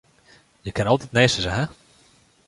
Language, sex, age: Western Frisian, male, 19-29